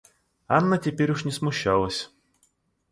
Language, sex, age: Russian, male, 30-39